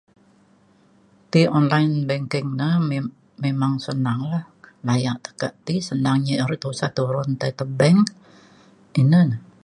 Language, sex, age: Mainstream Kenyah, female, 70-79